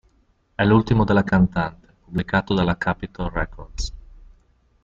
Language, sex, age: Italian, male, 40-49